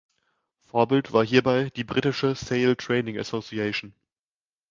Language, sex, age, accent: German, male, 19-29, Deutschland Deutsch